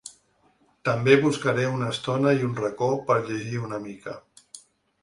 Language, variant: Catalan, Central